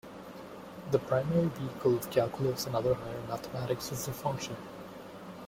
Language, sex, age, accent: English, male, 19-29, United States English